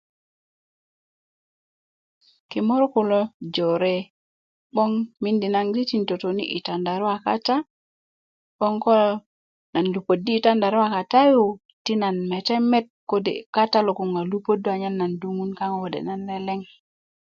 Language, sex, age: Kuku, female, 40-49